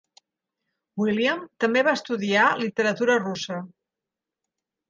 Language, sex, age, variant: Catalan, female, 50-59, Central